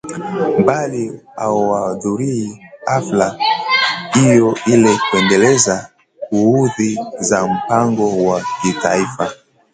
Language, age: Swahili, 19-29